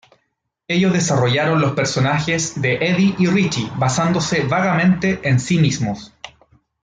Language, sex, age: Spanish, male, 30-39